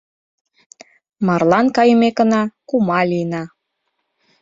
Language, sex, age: Mari, female, 19-29